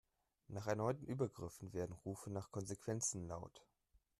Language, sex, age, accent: German, male, 19-29, Deutschland Deutsch